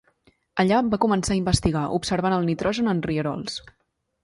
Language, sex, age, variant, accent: Catalan, female, 19-29, Central, central